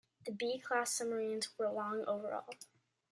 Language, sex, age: English, female, 19-29